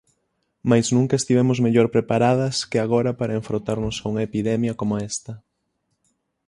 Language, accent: Galician, Oriental (común en zona oriental); Normativo (estándar)